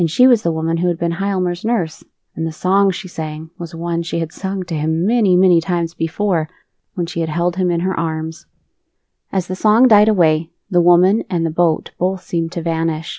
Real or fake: real